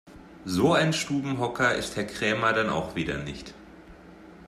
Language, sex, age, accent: German, male, 19-29, Deutschland Deutsch